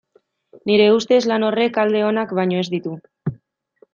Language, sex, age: Basque, female, 19-29